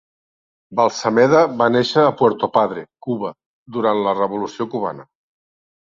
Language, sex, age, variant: Catalan, male, 60-69, Central